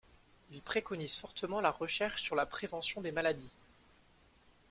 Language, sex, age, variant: French, male, 19-29, Français de métropole